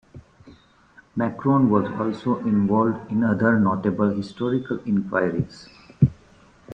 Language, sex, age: English, male, 30-39